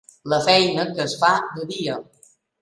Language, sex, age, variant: Catalan, female, 40-49, Balear